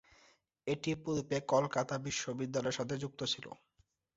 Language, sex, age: Bengali, male, 19-29